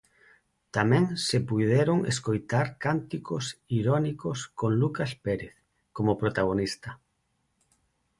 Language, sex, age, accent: Galician, male, 40-49, Neofalante